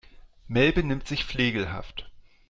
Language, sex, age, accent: German, male, 40-49, Deutschland Deutsch